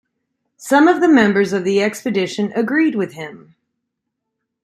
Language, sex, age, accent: English, female, 40-49, United States English